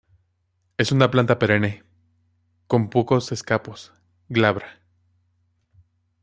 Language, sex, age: Spanish, male, 19-29